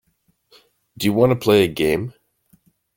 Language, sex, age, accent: English, male, 30-39, Canadian English